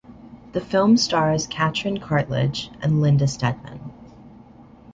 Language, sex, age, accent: English, male, under 19, United States English